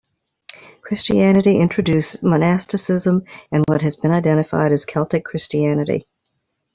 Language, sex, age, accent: English, female, 50-59, United States English